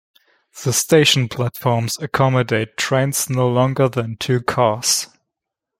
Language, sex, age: English, male, 19-29